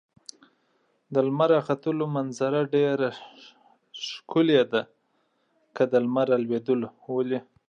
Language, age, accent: Pashto, 19-29, کندهاری لهجه